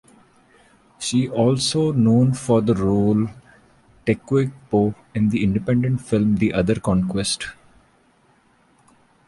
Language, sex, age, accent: English, male, 30-39, India and South Asia (India, Pakistan, Sri Lanka)